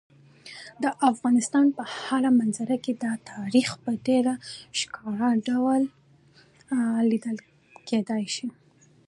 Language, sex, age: Pashto, female, 19-29